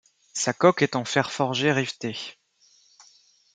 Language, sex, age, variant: French, male, 30-39, Français de métropole